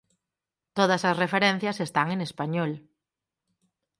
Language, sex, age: Galician, female, 30-39